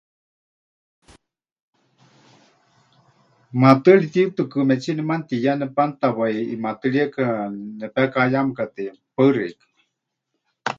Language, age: Huichol, 50-59